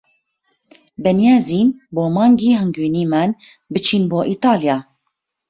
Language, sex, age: Central Kurdish, female, 30-39